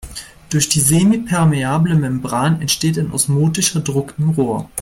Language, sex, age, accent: German, male, 19-29, Deutschland Deutsch